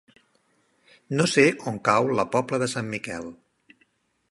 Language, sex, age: Catalan, male, 50-59